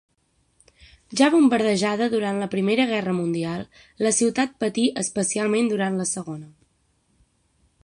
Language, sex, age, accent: Catalan, female, 19-29, central; septentrional